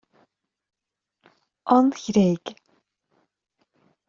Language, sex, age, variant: Irish, female, 30-39, Gaeilge Chonnacht